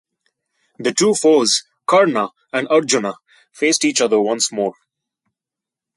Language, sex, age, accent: English, male, 30-39, India and South Asia (India, Pakistan, Sri Lanka)